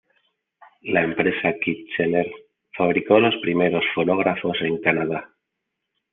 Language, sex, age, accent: Spanish, male, 30-39, España: Centro-Sur peninsular (Madrid, Toledo, Castilla-La Mancha)